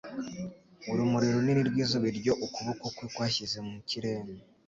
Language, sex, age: Kinyarwanda, male, 19-29